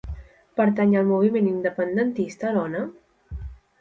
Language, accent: Catalan, central